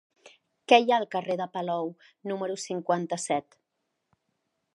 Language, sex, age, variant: Catalan, female, 40-49, Central